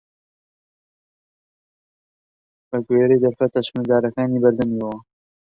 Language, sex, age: Central Kurdish, male, 30-39